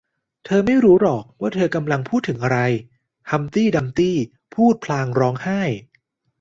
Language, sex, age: Thai, male, 30-39